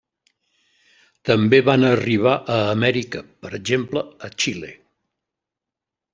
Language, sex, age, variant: Catalan, male, 70-79, Central